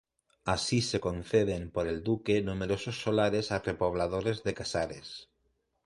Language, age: Spanish, 40-49